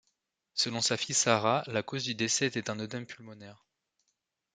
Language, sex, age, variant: French, male, 19-29, Français de métropole